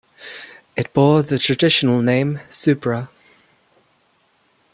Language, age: English, under 19